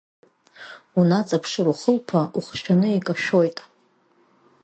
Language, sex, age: Abkhazian, female, 30-39